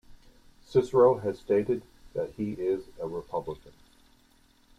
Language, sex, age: English, male, 50-59